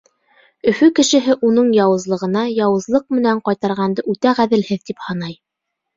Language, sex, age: Bashkir, female, 30-39